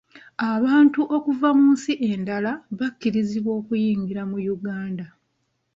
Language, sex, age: Ganda, female, 30-39